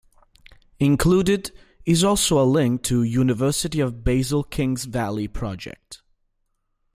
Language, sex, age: English, male, 30-39